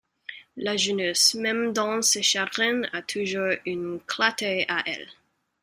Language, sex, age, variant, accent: French, female, 19-29, Français d'Amérique du Nord, Français du Canada